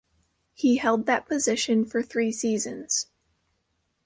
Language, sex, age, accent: English, female, under 19, United States English